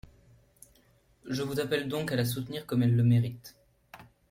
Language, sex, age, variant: French, male, 19-29, Français de métropole